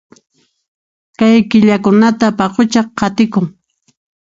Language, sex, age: Puno Quechua, female, 60-69